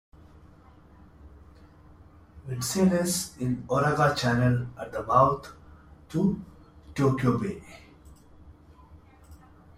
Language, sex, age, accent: English, male, 30-39, India and South Asia (India, Pakistan, Sri Lanka)